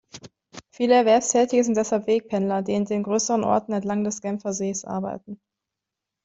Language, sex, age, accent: German, female, 19-29, Deutschland Deutsch